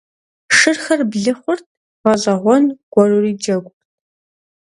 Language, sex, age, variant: Kabardian, female, under 19, Адыгэбзэ (Къэбэрдей, Кирил, псоми зэдай)